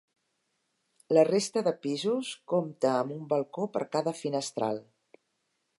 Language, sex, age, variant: Catalan, female, 60-69, Central